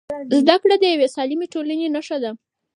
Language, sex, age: Pashto, female, under 19